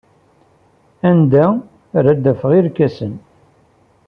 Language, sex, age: Kabyle, male, 40-49